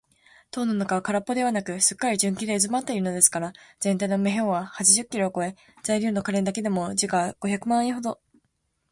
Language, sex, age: Japanese, female, under 19